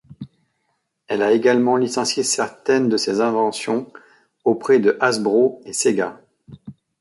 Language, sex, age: French, male, 40-49